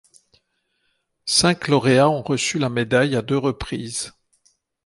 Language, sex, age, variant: French, male, 60-69, Français de métropole